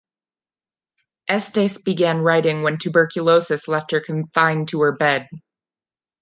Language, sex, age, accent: English, female, 30-39, United States English